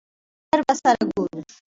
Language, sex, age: Pashto, female, under 19